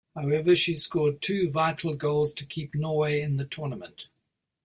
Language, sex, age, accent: English, male, 70-79, New Zealand English